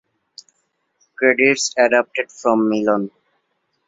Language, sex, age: English, male, 19-29